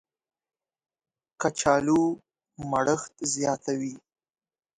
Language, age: Pashto, under 19